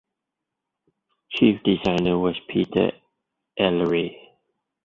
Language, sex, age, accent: English, male, 30-39, Malaysian English